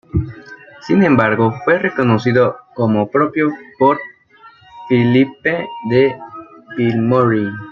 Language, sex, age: Spanish, male, under 19